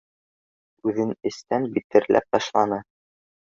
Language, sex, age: Bashkir, male, under 19